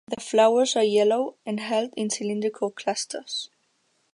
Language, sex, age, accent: English, female, under 19, United States English